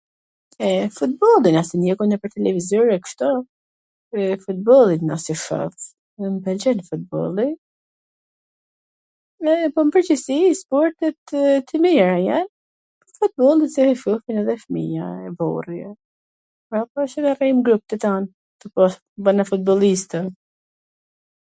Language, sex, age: Gheg Albanian, female, 40-49